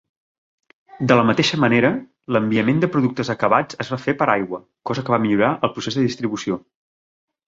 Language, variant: Catalan, Central